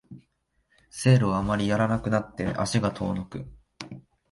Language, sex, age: Japanese, male, 19-29